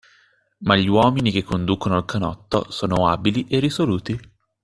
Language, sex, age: Italian, male, 19-29